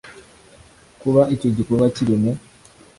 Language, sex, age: Kinyarwanda, male, 19-29